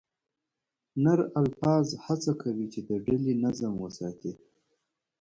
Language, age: Pashto, 19-29